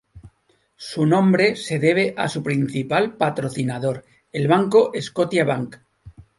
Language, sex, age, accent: Spanish, male, 40-49, España: Sur peninsular (Andalucia, Extremadura, Murcia)